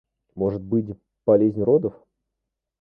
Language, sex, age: Russian, male, 19-29